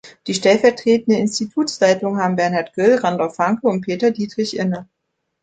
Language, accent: German, Deutschland Deutsch